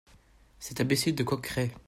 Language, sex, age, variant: French, male, under 19, Français de métropole